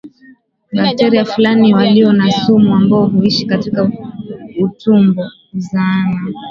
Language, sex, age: Swahili, female, 19-29